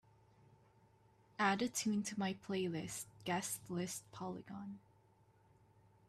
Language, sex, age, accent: English, female, 19-29, United States English